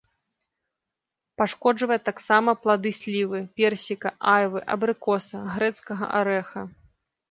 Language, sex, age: Belarusian, female, 19-29